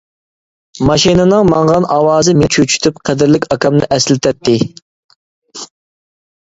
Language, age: Uyghur, 19-29